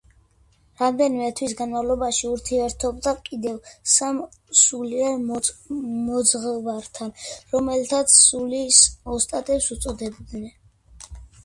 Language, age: Georgian, under 19